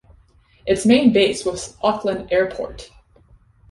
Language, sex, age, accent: English, female, 19-29, Canadian English